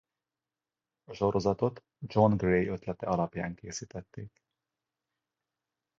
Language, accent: Hungarian, budapesti